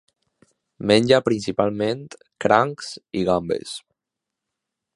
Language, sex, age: Catalan, male, under 19